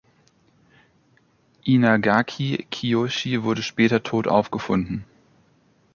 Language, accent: German, Deutschland Deutsch